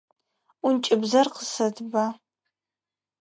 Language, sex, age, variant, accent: Adyghe, female, under 19, Адыгабзэ (Кирил, пстэумэ зэдыряе), Бжъэдыгъу (Bjeduğ)